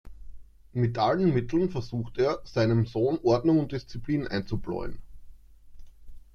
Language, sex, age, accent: German, male, 30-39, Österreichisches Deutsch